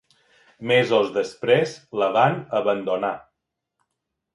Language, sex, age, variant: Catalan, male, 40-49, Balear